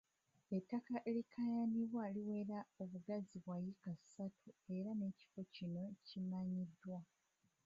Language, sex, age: Ganda, female, 19-29